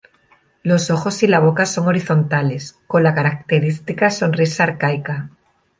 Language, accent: Spanish, España: Sur peninsular (Andalucia, Extremadura, Murcia)